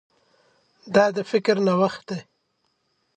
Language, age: Pashto, 40-49